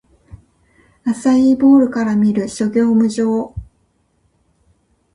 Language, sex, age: Japanese, female, 50-59